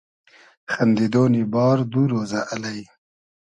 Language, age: Hazaragi, 30-39